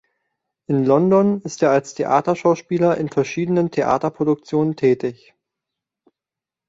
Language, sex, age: German, male, 19-29